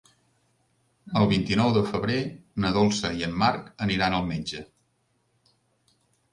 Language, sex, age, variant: Catalan, male, 50-59, Central